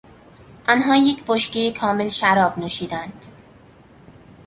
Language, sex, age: Persian, female, under 19